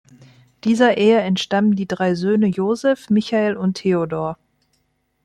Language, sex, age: German, female, 30-39